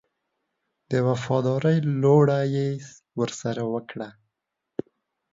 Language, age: Pashto, 19-29